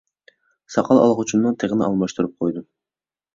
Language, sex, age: Uyghur, male, 19-29